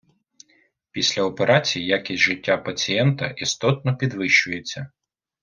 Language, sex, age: Ukrainian, male, 30-39